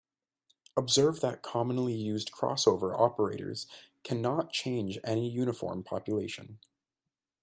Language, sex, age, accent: English, male, 19-29, Australian English